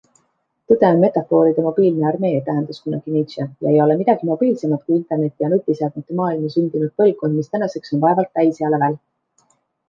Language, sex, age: Estonian, female, 30-39